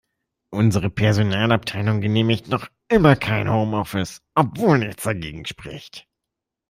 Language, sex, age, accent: German, male, 30-39, Deutschland Deutsch